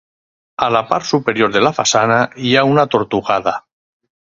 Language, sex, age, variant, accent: Catalan, male, 50-59, Valencià meridional, valencià